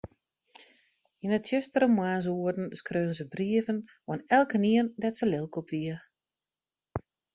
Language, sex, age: Western Frisian, female, 50-59